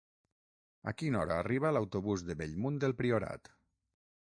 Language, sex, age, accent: Catalan, male, 40-49, valencià